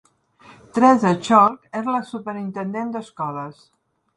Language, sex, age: Catalan, female, 60-69